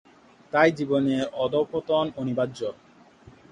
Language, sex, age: Bengali, male, 19-29